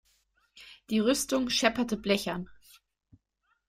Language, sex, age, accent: German, female, 19-29, Deutschland Deutsch